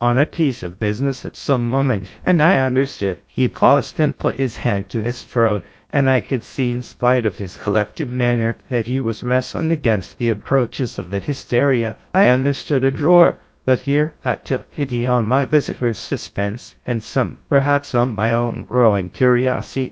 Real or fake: fake